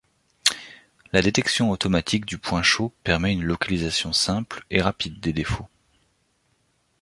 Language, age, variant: French, 30-39, Français de métropole